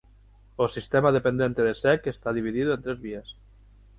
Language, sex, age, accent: Galician, male, 30-39, Atlántico (seseo e gheada); Central (gheada); Normativo (estándar)